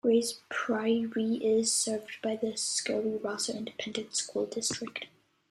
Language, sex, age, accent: English, male, 30-39, United States English